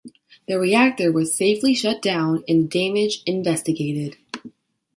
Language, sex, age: English, female, 19-29